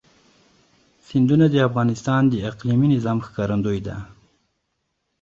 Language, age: Pashto, 19-29